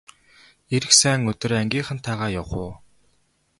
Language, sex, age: Mongolian, male, 19-29